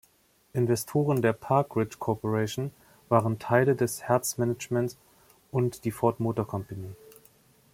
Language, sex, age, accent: German, male, 40-49, Deutschland Deutsch